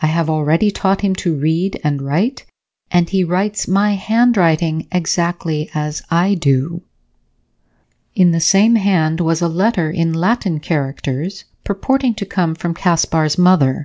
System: none